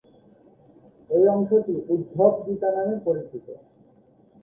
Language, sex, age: Bengali, male, 19-29